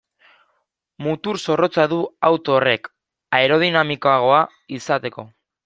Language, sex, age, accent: Basque, male, 19-29, Mendebalekoa (Araba, Bizkaia, Gipuzkoako mendebaleko herri batzuk)